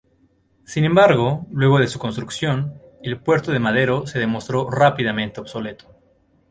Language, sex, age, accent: Spanish, male, 19-29, México